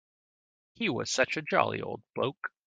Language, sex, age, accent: English, male, 40-49, United States English